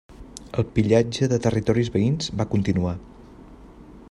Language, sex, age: Catalan, male, 30-39